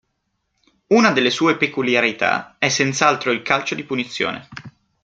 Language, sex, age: Italian, male, 19-29